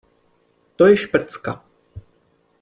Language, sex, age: Czech, male, 30-39